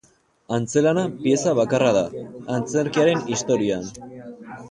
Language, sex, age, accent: Basque, male, 19-29, Erdialdekoa edo Nafarra (Gipuzkoa, Nafarroa)